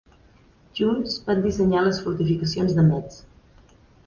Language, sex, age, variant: Catalan, female, 19-29, Central